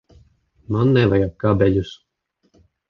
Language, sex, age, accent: Latvian, male, 40-49, bez akcenta